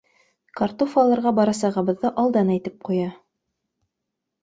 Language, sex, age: Bashkir, female, 30-39